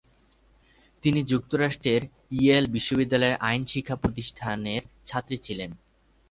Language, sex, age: Bengali, male, 19-29